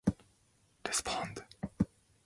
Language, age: English, 19-29